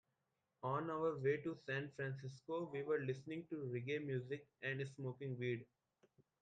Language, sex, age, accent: English, male, 19-29, India and South Asia (India, Pakistan, Sri Lanka)